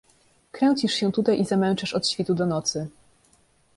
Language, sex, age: Polish, female, 19-29